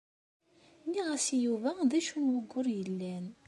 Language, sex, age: Kabyle, female, 30-39